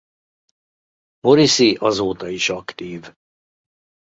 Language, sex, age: Hungarian, male, 60-69